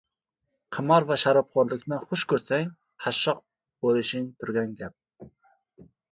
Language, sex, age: Uzbek, male, 19-29